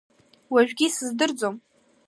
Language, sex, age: Abkhazian, female, under 19